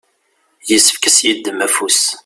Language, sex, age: Kabyle, male, 30-39